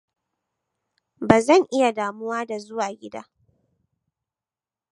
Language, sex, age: Hausa, female, 19-29